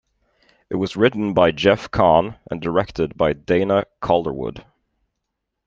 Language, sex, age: English, male, 30-39